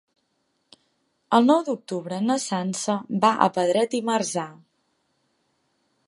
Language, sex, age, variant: Catalan, female, 19-29, Central